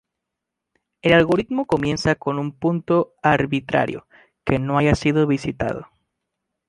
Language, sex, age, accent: Spanish, male, 19-29, México